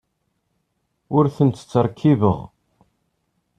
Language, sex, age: Kabyle, male, 19-29